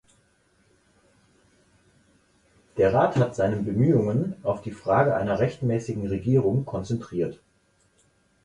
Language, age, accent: German, 30-39, Deutschland Deutsch